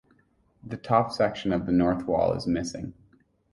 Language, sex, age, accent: English, male, 19-29, United States English